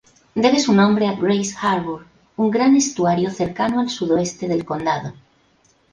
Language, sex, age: Spanish, female, 50-59